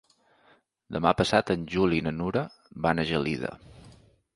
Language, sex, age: Catalan, male, 40-49